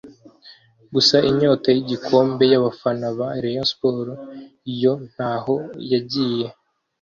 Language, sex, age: Kinyarwanda, male, 19-29